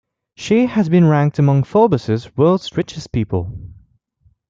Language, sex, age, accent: English, male, 19-29, England English